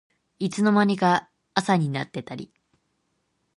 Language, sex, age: Japanese, female, 19-29